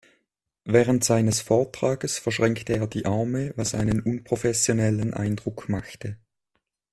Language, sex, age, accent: German, male, 30-39, Schweizerdeutsch